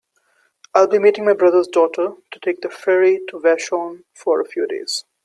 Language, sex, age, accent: English, male, 19-29, India and South Asia (India, Pakistan, Sri Lanka)